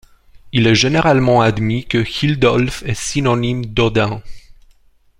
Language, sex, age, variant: French, male, 30-39, Français d'Europe